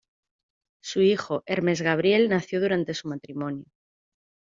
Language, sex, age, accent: Spanish, female, 30-39, España: Norte peninsular (Asturias, Castilla y León, Cantabria, País Vasco, Navarra, Aragón, La Rioja, Guadalajara, Cuenca)